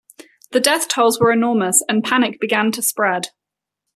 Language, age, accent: English, 19-29, England English